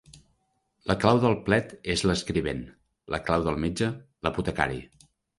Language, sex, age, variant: Catalan, male, 30-39, Central